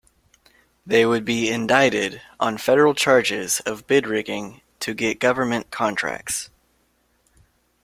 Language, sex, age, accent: English, male, 19-29, United States English